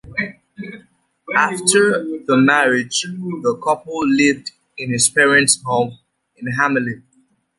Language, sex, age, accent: English, male, 30-39, United States English